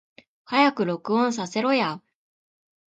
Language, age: Japanese, 19-29